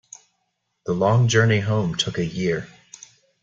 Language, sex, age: English, male, 19-29